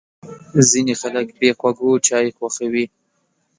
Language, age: Pashto, 19-29